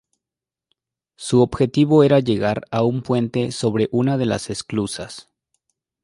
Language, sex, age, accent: Spanish, male, 19-29, México